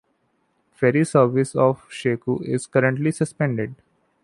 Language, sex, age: English, male, 19-29